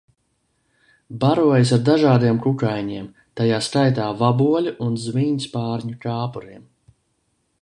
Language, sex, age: Latvian, male, 30-39